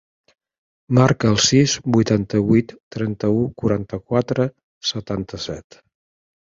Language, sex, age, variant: Catalan, male, 60-69, Central